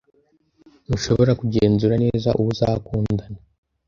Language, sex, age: Kinyarwanda, male, under 19